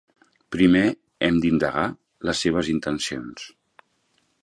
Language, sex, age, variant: Catalan, male, 40-49, Central